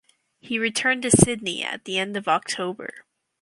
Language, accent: English, Canadian English